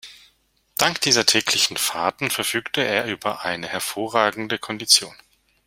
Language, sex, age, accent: German, male, 50-59, Deutschland Deutsch